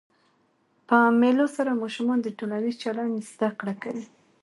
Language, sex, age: Pashto, female, 19-29